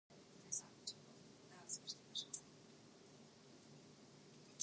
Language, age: English, 19-29